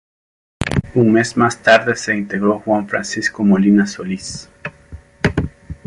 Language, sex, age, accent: Spanish, male, 40-49, América central